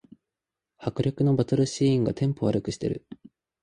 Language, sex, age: Japanese, male, 19-29